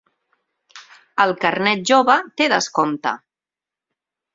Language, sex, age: Catalan, female, 40-49